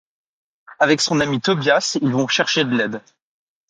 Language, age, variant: French, under 19, Français de métropole